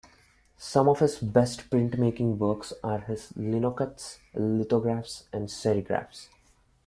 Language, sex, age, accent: English, male, 19-29, India and South Asia (India, Pakistan, Sri Lanka)